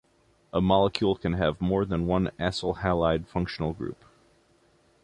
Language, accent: English, United States English